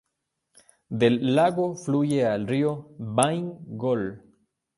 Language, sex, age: Spanish, male, 40-49